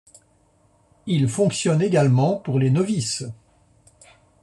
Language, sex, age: French, male, 60-69